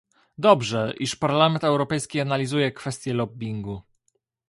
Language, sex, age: Polish, male, 19-29